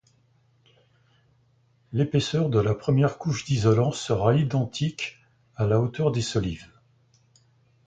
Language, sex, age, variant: French, male, 70-79, Français de métropole